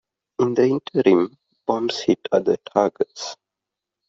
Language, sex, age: English, male, 30-39